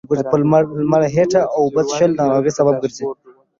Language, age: Pashto, 19-29